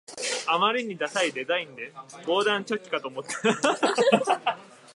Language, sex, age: Japanese, male, 19-29